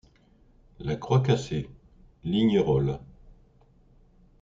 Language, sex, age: French, male, 60-69